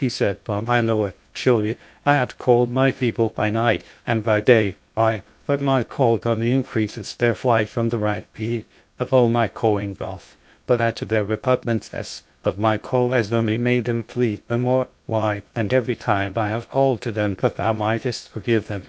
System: TTS, GlowTTS